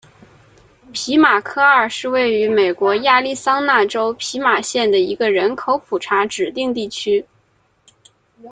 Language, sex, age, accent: Chinese, female, 19-29, 出生地：河南省